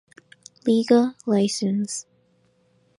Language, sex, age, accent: English, female, under 19, United States English